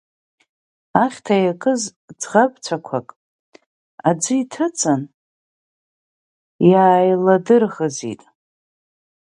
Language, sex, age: Abkhazian, female, 30-39